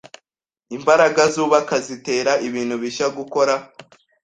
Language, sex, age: Kinyarwanda, male, 19-29